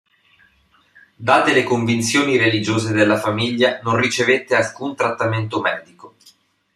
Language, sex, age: Italian, male, 30-39